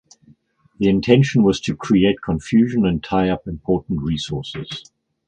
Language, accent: English, England English